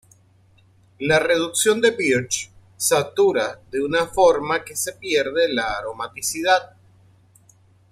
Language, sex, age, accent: Spanish, male, 40-49, Caribe: Cuba, Venezuela, Puerto Rico, República Dominicana, Panamá, Colombia caribeña, México caribeño, Costa del golfo de México